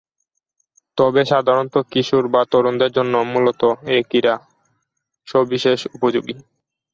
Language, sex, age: Bengali, male, 19-29